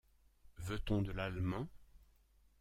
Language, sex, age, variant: French, male, 60-69, Français de métropole